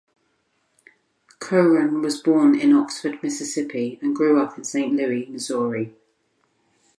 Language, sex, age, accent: English, female, 30-39, England English